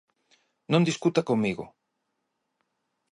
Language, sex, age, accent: Galician, male, 40-49, Normativo (estándar)